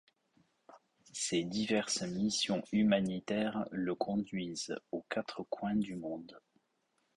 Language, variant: French, Français de métropole